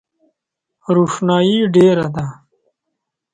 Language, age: Pashto, 19-29